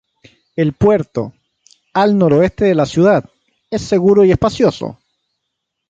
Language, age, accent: Spanish, 40-49, Chileno: Chile, Cuyo